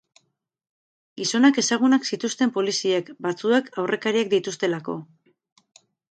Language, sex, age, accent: Basque, female, 50-59, Mendebalekoa (Araba, Bizkaia, Gipuzkoako mendebaleko herri batzuk)